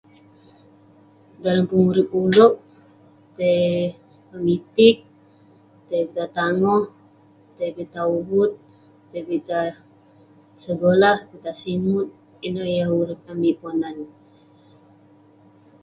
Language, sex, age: Western Penan, female, 19-29